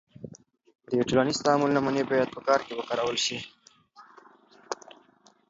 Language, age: Pashto, 19-29